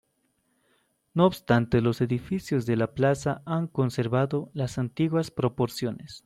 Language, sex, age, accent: Spanish, male, 19-29, Andino-Pacífico: Colombia, Perú, Ecuador, oeste de Bolivia y Venezuela andina